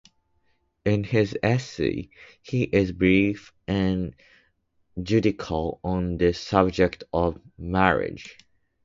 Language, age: English, 19-29